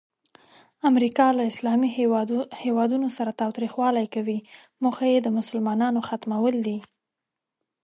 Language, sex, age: Pashto, female, 19-29